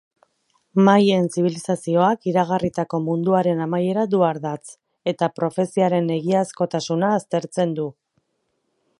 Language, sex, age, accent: Basque, female, 40-49, Erdialdekoa edo Nafarra (Gipuzkoa, Nafarroa)